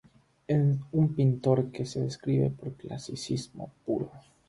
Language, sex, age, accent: Spanish, male, under 19, Andino-Pacífico: Colombia, Perú, Ecuador, oeste de Bolivia y Venezuela andina; Rioplatense: Argentina, Uruguay, este de Bolivia, Paraguay